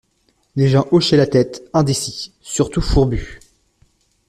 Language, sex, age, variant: French, male, 30-39, Français de métropole